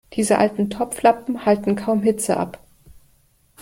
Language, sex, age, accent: German, female, 50-59, Deutschland Deutsch